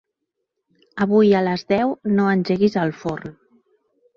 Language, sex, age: Catalan, female, 40-49